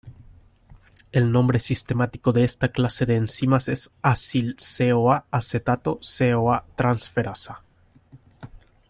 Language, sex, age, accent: Spanish, male, 19-29, América central